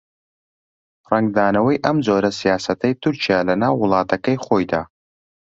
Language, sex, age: Central Kurdish, male, 19-29